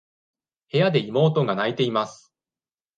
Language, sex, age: Japanese, male, 19-29